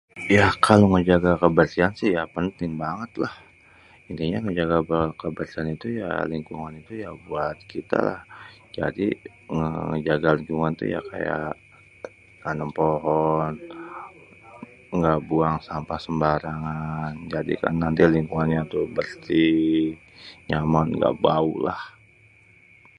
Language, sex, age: Betawi, male, 40-49